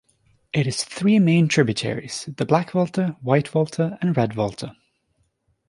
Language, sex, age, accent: English, female, 19-29, Irish English